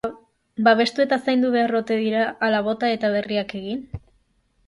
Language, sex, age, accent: Basque, female, 19-29, Mendebalekoa (Araba, Bizkaia, Gipuzkoako mendebaleko herri batzuk)